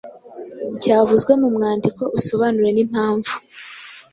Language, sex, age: Kinyarwanda, female, 19-29